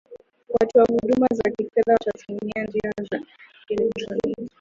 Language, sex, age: Swahili, female, under 19